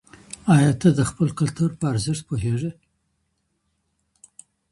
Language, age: Pashto, 60-69